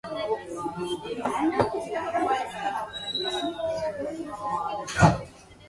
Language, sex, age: English, female, 19-29